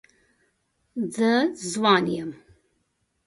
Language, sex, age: Pashto, female, 40-49